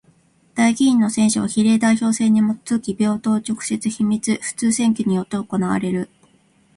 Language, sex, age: Japanese, female, 40-49